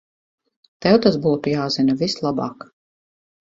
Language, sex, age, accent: Latvian, female, 50-59, Riga